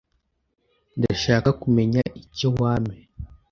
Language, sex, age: Kinyarwanda, male, under 19